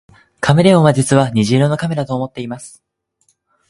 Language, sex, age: Japanese, male, 19-29